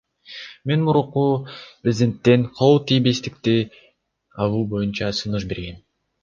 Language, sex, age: Kyrgyz, male, under 19